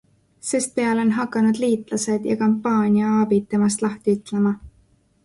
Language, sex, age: Estonian, female, 19-29